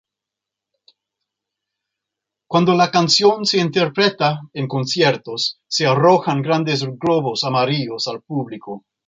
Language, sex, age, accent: Spanish, male, 50-59, América central